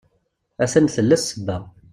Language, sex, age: Kabyle, male, 19-29